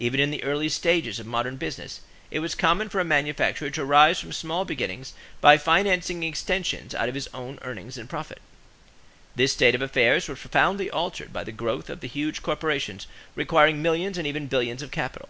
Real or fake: real